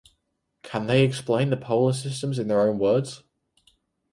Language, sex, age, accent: English, male, under 19, England English